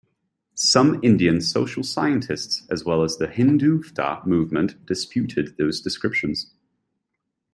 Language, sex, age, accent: English, male, 19-29, United States English